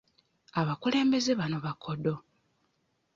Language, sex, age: Ganda, female, 30-39